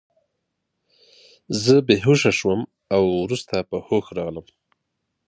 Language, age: Pashto, 30-39